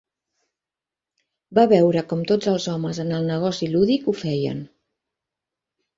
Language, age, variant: Catalan, 50-59, Central